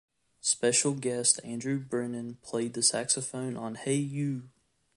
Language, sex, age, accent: English, male, 19-29, United States English